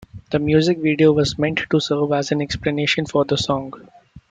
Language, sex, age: English, male, 19-29